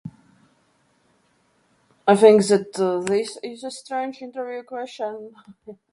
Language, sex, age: English, female, 30-39